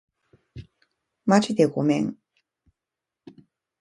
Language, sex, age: Japanese, female, 40-49